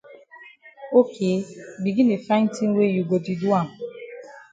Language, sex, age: Cameroon Pidgin, female, 40-49